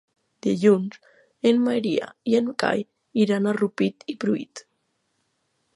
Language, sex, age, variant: Catalan, female, 19-29, Nord-Occidental